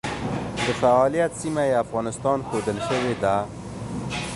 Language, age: Pashto, 19-29